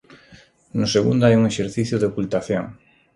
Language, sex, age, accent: Galician, male, 30-39, Normativo (estándar)